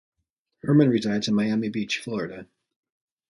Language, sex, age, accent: English, male, 40-49, United States English